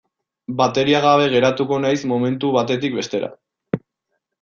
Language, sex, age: Basque, male, 19-29